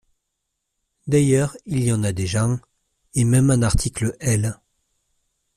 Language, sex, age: French, male, 30-39